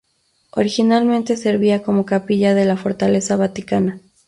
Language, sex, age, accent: Spanish, female, 30-39, México